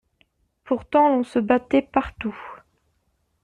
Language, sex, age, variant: French, female, 19-29, Français de métropole